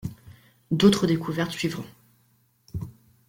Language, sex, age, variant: French, female, 19-29, Français de métropole